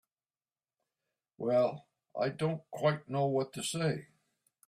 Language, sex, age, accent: English, male, 70-79, Canadian English